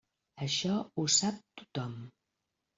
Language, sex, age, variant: Catalan, female, 50-59, Central